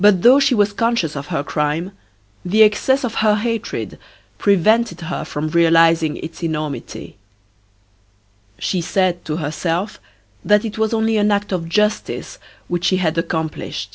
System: none